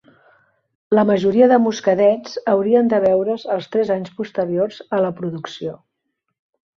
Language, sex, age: Catalan, female, 50-59